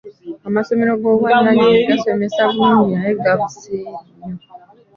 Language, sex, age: Ganda, female, 19-29